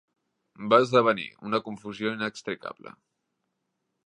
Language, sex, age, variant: Catalan, male, 19-29, Central